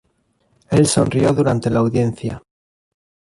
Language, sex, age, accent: Spanish, male, 19-29, España: Centro-Sur peninsular (Madrid, Toledo, Castilla-La Mancha)